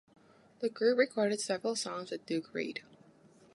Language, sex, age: English, female, 19-29